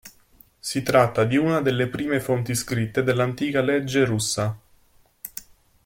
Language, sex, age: Italian, male, 19-29